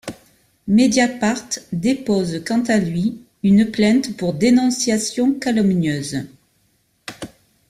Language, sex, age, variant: French, female, 50-59, Français de métropole